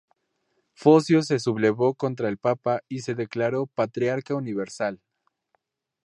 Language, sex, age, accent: Spanish, male, 19-29, México